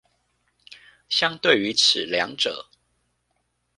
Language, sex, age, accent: Chinese, male, 30-39, 出生地：臺南市